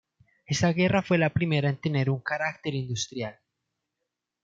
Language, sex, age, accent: Spanish, male, 19-29, Andino-Pacífico: Colombia, Perú, Ecuador, oeste de Bolivia y Venezuela andina